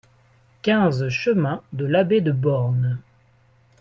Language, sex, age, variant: French, male, 40-49, Français de métropole